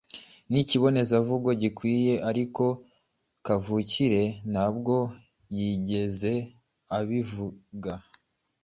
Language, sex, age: Kinyarwanda, male, 19-29